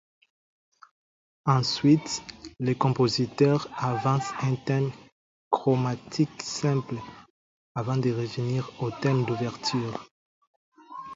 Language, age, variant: French, 30-39, Français d'Afrique subsaharienne et des îles africaines